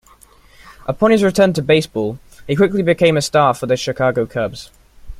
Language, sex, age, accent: English, male, under 19, England English